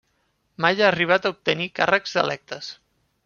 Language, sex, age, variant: Catalan, male, 19-29, Central